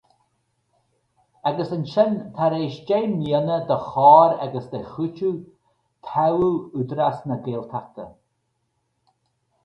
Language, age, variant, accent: Irish, 50-59, Gaeilge Uladh, Cainteoir dúchais, Gaeltacht